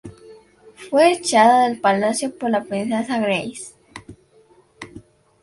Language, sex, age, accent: Spanish, female, under 19, América central